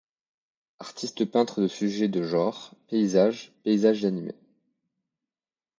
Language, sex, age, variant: French, male, 19-29, Français de métropole